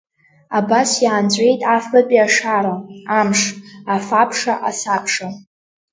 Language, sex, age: Abkhazian, female, under 19